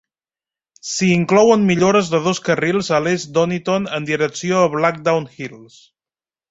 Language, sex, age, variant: Catalan, male, 30-39, Central